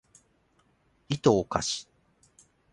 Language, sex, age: Japanese, male, 40-49